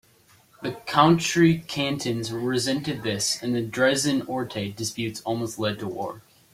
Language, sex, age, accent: English, male, under 19, United States English